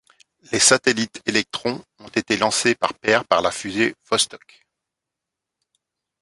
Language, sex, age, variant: French, male, 40-49, Français de métropole